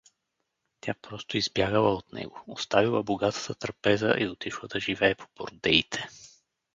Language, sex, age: Bulgarian, male, 30-39